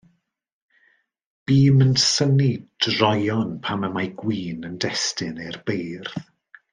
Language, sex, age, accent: Welsh, male, 30-39, Y Deyrnas Unedig Cymraeg